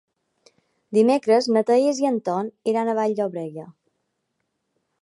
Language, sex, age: Catalan, female, 40-49